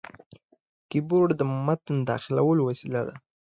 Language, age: Pashto, 19-29